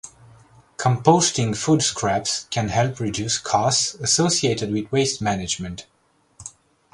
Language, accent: English, United States English